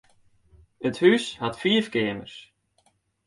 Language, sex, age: Western Frisian, male, 19-29